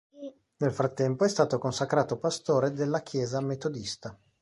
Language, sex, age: Italian, male, 40-49